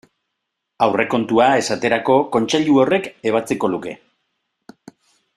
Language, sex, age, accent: Basque, male, 40-49, Erdialdekoa edo Nafarra (Gipuzkoa, Nafarroa)